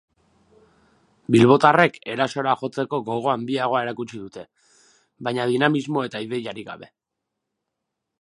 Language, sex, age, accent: Basque, male, 19-29, Erdialdekoa edo Nafarra (Gipuzkoa, Nafarroa)